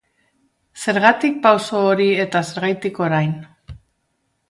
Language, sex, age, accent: Basque, female, 50-59, Mendebalekoa (Araba, Bizkaia, Gipuzkoako mendebaleko herri batzuk)